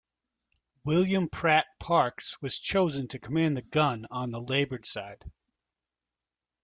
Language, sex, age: English, male, 30-39